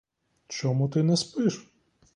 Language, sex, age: Ukrainian, male, 30-39